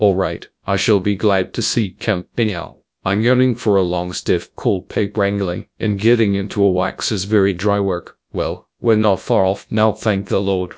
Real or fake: fake